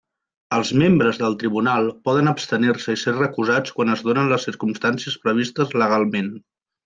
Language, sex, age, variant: Catalan, male, 30-39, Central